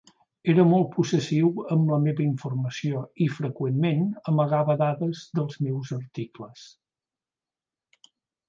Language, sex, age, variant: Catalan, male, 60-69, Central